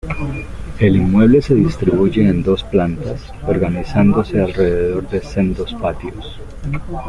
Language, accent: Spanish, Andino-Pacífico: Colombia, Perú, Ecuador, oeste de Bolivia y Venezuela andina